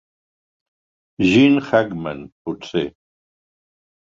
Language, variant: Catalan, Central